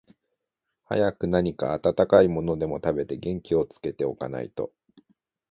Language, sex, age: Japanese, male, 19-29